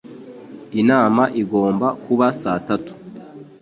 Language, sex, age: Kinyarwanda, male, 19-29